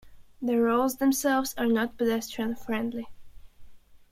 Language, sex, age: English, female, 19-29